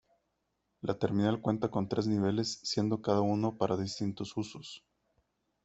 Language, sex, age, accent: Spanish, male, 30-39, México